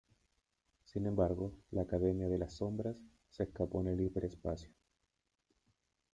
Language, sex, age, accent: Spanish, male, 30-39, Chileno: Chile, Cuyo